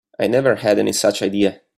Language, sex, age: English, male, 40-49